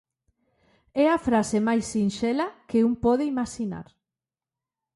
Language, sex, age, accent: Galician, female, 40-49, Normativo (estándar)